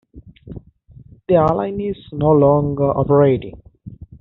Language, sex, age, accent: English, male, 19-29, England English